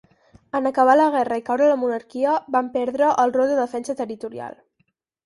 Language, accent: Catalan, Girona